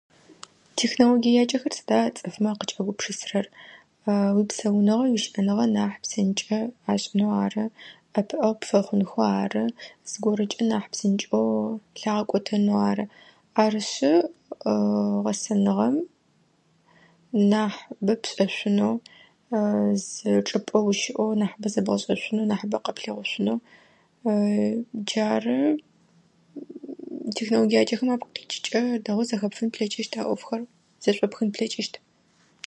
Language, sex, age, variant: Adyghe, female, 19-29, Адыгабзэ (Кирил, пстэумэ зэдыряе)